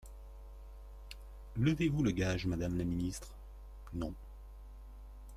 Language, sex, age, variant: French, male, 40-49, Français de métropole